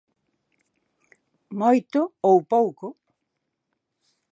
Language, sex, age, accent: Galician, female, 70-79, Atlántico (seseo e gheada)